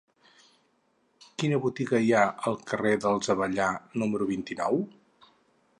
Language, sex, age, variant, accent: Catalan, male, 50-59, Central, central